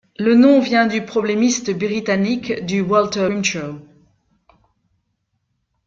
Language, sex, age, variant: French, female, 50-59, Français de métropole